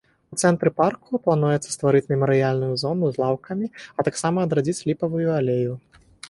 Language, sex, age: Belarusian, male, 19-29